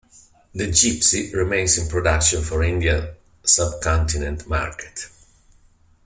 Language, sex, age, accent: English, male, 50-59, England English